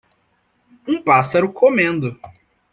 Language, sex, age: Portuguese, male, under 19